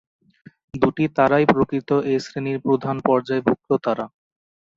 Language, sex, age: Bengali, male, under 19